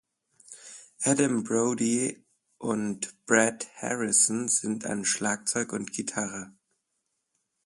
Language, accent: German, Deutschland Deutsch